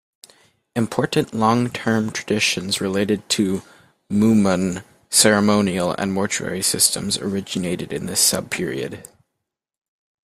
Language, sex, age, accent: English, male, 19-29, United States English